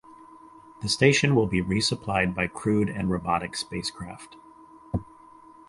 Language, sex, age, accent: English, male, 50-59, United States English